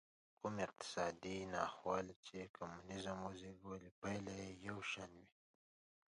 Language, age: Pashto, 19-29